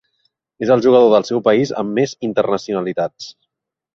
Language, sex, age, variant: Catalan, female, 50-59, Central